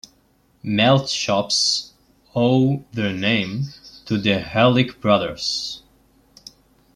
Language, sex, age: English, male, 19-29